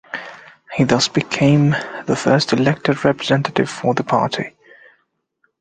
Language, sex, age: English, male, 19-29